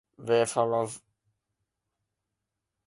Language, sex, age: Japanese, male, 19-29